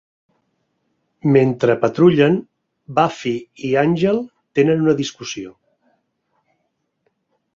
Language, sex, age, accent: Catalan, male, 60-69, Català central